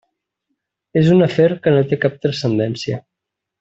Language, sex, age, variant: Catalan, male, 30-39, Central